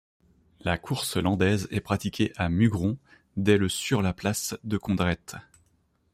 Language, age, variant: French, 30-39, Français de métropole